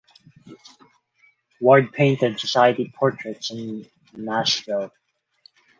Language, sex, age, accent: English, male, 19-29, Filipino